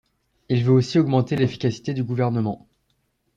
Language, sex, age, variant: French, male, under 19, Français de métropole